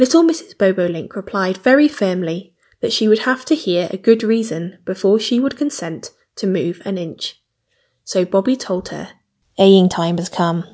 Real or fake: real